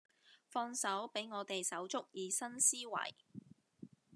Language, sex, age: Cantonese, female, 30-39